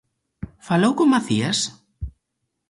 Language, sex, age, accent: Galician, male, 19-29, Normativo (estándar)